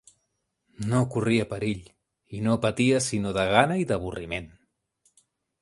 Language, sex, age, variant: Catalan, male, 30-39, Central